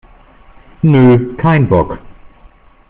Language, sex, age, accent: German, male, 30-39, Deutschland Deutsch